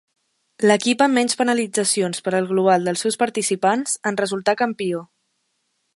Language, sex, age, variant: Catalan, female, under 19, Central